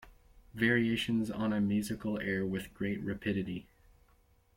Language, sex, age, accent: English, male, 19-29, United States English